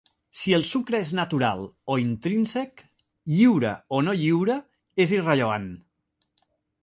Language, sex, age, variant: Catalan, male, 50-59, Central